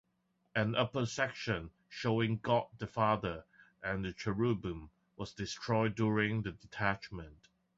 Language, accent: English, Hong Kong English